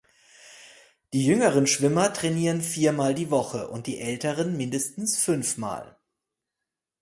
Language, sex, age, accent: German, male, 40-49, Deutschland Deutsch